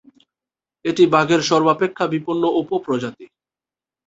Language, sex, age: Bengali, male, 19-29